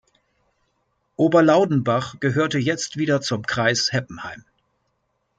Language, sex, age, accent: German, male, 30-39, Deutschland Deutsch